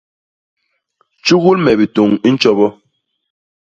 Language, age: Basaa, 40-49